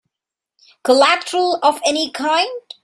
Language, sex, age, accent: English, female, 19-29, India and South Asia (India, Pakistan, Sri Lanka)